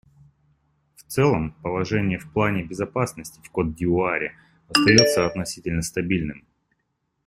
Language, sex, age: Russian, male, 19-29